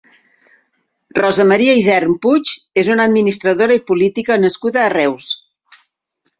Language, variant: Catalan, Central